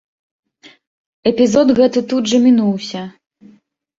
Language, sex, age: Belarusian, female, 30-39